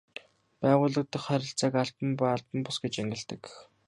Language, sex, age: Mongolian, male, 19-29